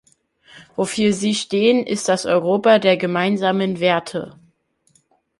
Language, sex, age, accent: German, male, under 19, Deutschland Deutsch